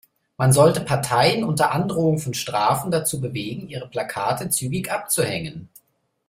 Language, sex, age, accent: German, male, 30-39, Deutschland Deutsch